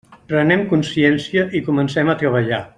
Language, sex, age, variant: Catalan, male, 60-69, Central